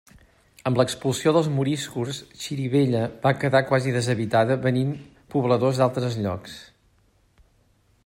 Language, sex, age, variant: Catalan, male, 40-49, Central